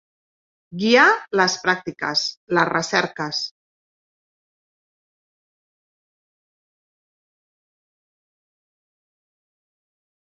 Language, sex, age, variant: Catalan, female, 40-49, Central